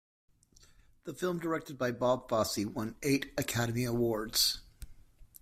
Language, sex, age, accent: English, male, 50-59, United States English